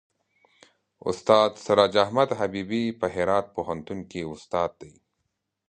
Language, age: Pashto, 30-39